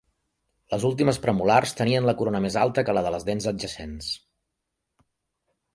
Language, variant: Catalan, Central